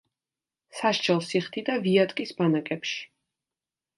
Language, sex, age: Georgian, female, 19-29